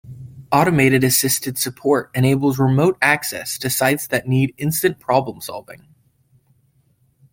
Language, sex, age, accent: English, male, 19-29, United States English